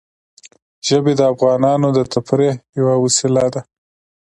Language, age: Pashto, 30-39